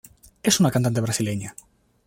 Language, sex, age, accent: Spanish, male, 19-29, España: Centro-Sur peninsular (Madrid, Toledo, Castilla-La Mancha)